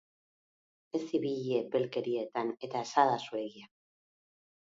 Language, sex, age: Basque, female, 40-49